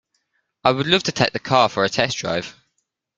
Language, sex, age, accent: English, male, under 19, England English